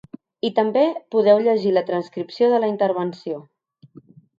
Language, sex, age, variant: Catalan, female, 30-39, Central